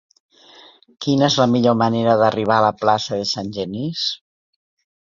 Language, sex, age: Catalan, female, 60-69